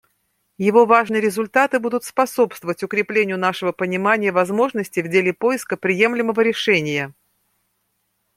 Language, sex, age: Russian, female, 50-59